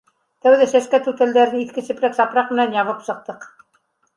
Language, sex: Bashkir, female